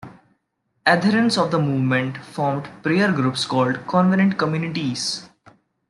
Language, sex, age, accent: English, male, 19-29, India and South Asia (India, Pakistan, Sri Lanka)